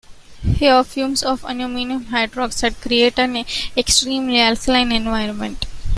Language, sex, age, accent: English, female, 19-29, India and South Asia (India, Pakistan, Sri Lanka)